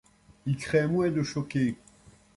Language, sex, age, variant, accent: French, male, 70-79, Français d'Europe, Français de Belgique